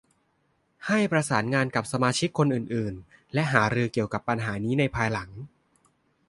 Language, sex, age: Thai, male, 19-29